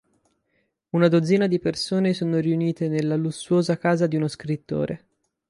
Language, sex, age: Italian, male, 19-29